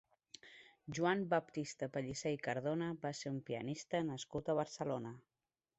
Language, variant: Catalan, Central